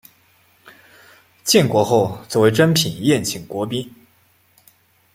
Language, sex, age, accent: Chinese, male, 19-29, 出生地：湖北省